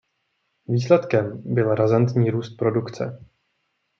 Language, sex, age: Czech, male, 40-49